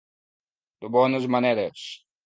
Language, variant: Catalan, Septentrional